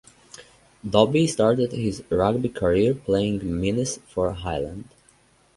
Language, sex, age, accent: English, male, 19-29, United States English